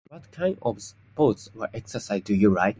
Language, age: English, 19-29